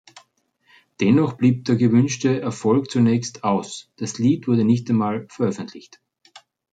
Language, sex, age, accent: German, male, 40-49, Österreichisches Deutsch